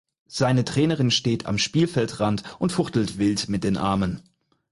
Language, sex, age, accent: German, male, 30-39, Deutschland Deutsch